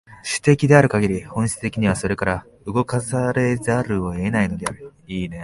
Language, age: Japanese, 19-29